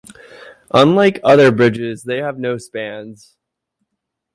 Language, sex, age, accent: English, male, 30-39, United States English